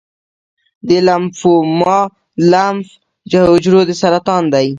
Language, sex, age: Pashto, female, under 19